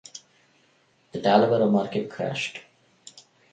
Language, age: English, 19-29